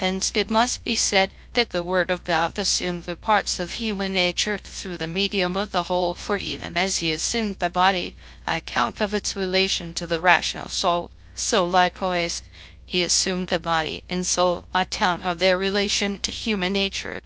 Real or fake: fake